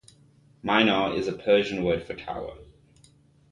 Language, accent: English, Southern African (South Africa, Zimbabwe, Namibia)